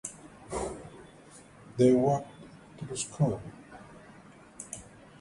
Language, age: English, 40-49